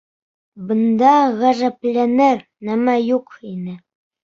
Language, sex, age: Bashkir, male, under 19